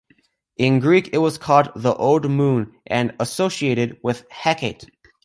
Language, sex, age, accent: English, male, under 19, United States English